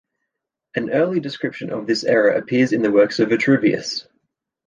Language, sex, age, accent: English, male, 19-29, Australian English